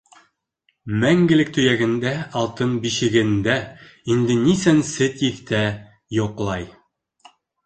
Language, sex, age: Bashkir, male, 19-29